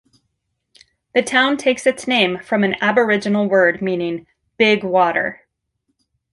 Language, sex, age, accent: English, female, 40-49, United States English